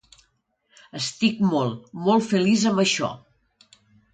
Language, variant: Catalan, Nord-Occidental